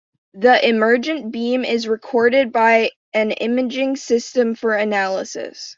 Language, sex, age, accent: English, female, under 19, United States English